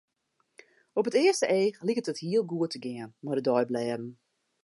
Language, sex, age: Western Frisian, female, 40-49